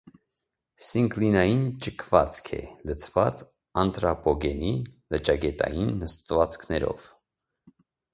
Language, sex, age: Armenian, male, 30-39